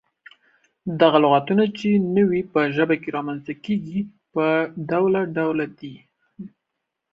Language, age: Pashto, under 19